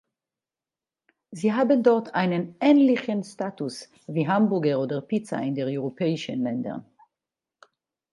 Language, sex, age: German, female, 40-49